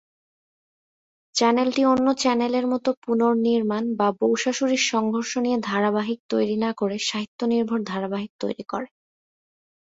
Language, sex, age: Bengali, female, 19-29